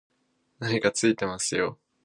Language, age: Japanese, 19-29